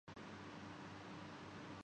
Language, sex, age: Urdu, male, 19-29